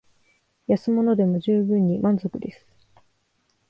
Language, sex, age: Japanese, female, 19-29